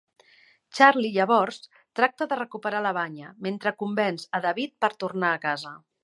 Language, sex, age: Catalan, female, 50-59